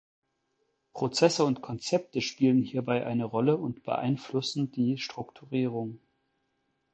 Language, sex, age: German, male, 40-49